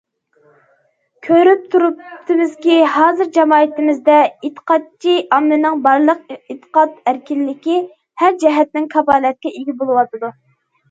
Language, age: Uyghur, under 19